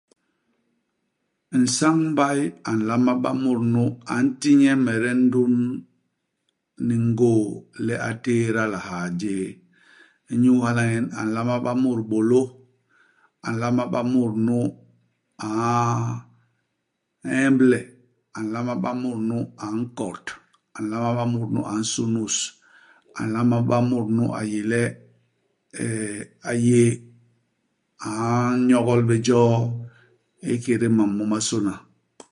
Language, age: Basaa, 40-49